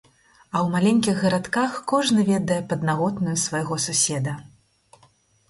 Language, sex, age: Belarusian, female, 30-39